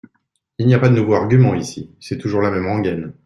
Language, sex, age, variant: French, male, 40-49, Français de métropole